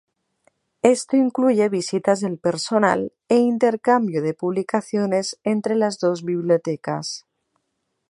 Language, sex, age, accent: Spanish, female, 30-39, España: Norte peninsular (Asturias, Castilla y León, Cantabria, País Vasco, Navarra, Aragón, La Rioja, Guadalajara, Cuenca)